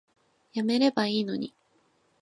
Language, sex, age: Japanese, female, 19-29